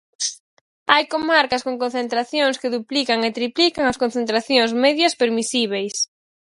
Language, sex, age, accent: Galician, female, 19-29, Central (gheada)